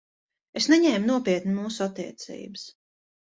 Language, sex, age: Latvian, female, 30-39